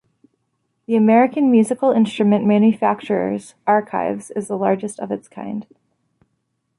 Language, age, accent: English, 30-39, United States English